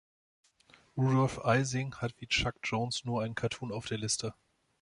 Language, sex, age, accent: German, male, 30-39, Deutschland Deutsch